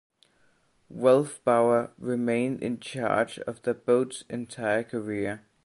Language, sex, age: English, male, under 19